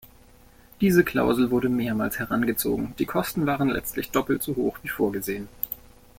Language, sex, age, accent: German, male, 19-29, Deutschland Deutsch